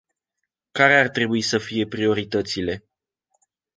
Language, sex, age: Romanian, male, 19-29